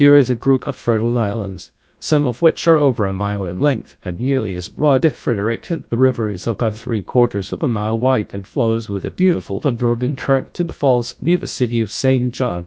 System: TTS, GlowTTS